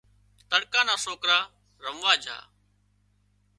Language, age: Wadiyara Koli, 30-39